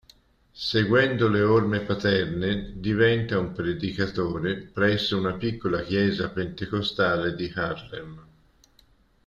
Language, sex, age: Italian, male, 60-69